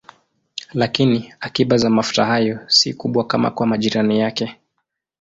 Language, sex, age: Swahili, male, 19-29